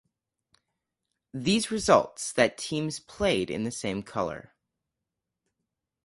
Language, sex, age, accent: English, male, under 19, United States English